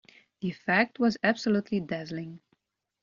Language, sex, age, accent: English, female, 30-39, United States English